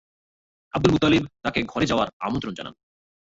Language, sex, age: Bengali, male, 30-39